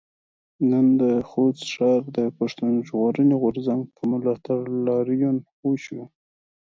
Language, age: Pashto, 19-29